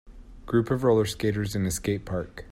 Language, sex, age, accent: English, male, 30-39, United States English